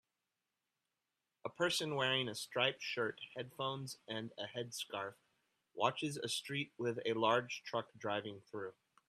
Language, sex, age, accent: English, male, 30-39, United States English